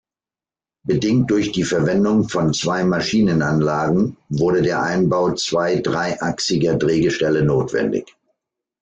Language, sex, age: German, male, 60-69